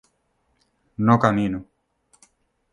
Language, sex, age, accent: Spanish, male, 30-39, España: Norte peninsular (Asturias, Castilla y León, Cantabria, País Vasco, Navarra, Aragón, La Rioja, Guadalajara, Cuenca)